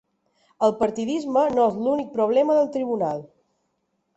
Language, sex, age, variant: Catalan, female, 30-39, Balear